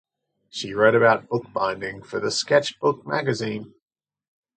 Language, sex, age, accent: English, male, 30-39, Australian English